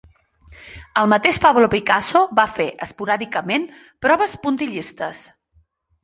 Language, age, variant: Catalan, under 19, Central